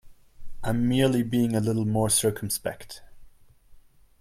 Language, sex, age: English, male, 30-39